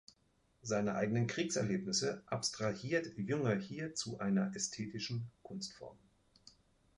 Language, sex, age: German, male, 50-59